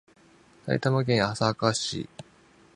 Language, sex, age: Japanese, male, 19-29